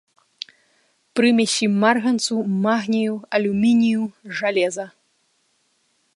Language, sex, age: Belarusian, female, 30-39